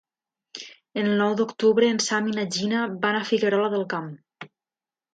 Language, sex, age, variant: Catalan, female, 19-29, Nord-Occidental